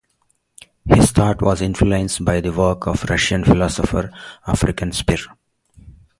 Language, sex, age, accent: English, male, 40-49, India and South Asia (India, Pakistan, Sri Lanka)